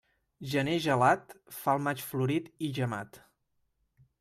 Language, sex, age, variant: Catalan, male, 19-29, Central